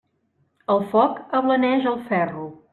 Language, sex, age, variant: Catalan, female, 30-39, Central